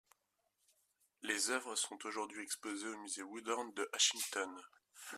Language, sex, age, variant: French, male, 19-29, Français de métropole